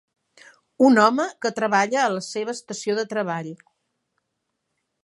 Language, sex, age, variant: Catalan, female, 60-69, Central